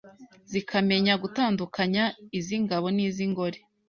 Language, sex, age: Kinyarwanda, female, 19-29